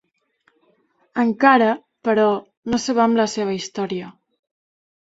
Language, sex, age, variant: Catalan, female, 19-29, Balear